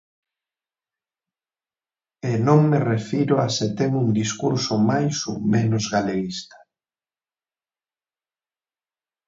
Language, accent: Galician, Central (gheada)